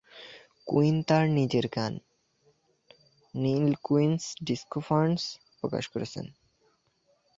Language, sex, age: Bengali, male, under 19